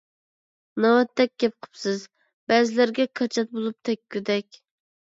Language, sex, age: Uyghur, female, under 19